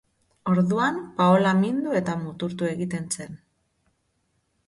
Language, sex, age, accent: Basque, female, 30-39, Mendebalekoa (Araba, Bizkaia, Gipuzkoako mendebaleko herri batzuk)